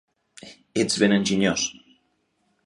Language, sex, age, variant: Catalan, male, 19-29, Central